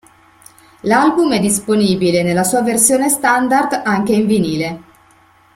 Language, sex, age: Italian, female, 50-59